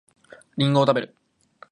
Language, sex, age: Japanese, male, 19-29